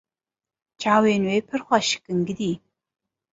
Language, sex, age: Kurdish, female, 30-39